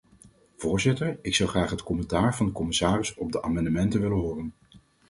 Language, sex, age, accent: Dutch, male, 40-49, Nederlands Nederlands